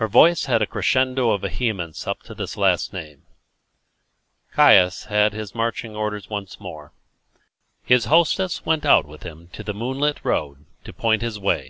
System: none